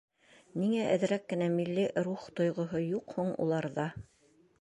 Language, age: Bashkir, 60-69